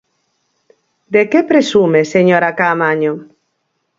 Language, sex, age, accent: Galician, female, 50-59, Normativo (estándar)